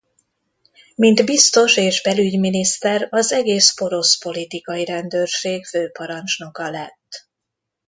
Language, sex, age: Hungarian, female, 50-59